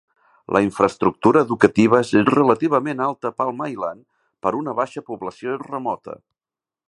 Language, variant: Catalan, Central